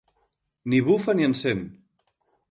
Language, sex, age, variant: Catalan, male, 30-39, Central